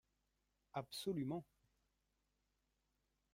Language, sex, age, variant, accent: French, male, 30-39, Français des départements et régions d'outre-mer, Français de La Réunion